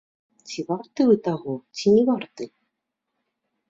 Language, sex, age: Belarusian, female, 40-49